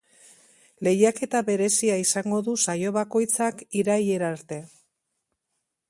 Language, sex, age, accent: Basque, female, 60-69, Mendebalekoa (Araba, Bizkaia, Gipuzkoako mendebaleko herri batzuk)